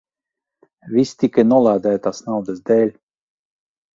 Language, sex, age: Latvian, male, 40-49